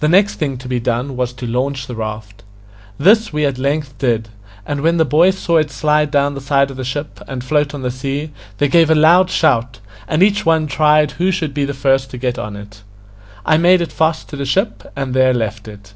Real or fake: real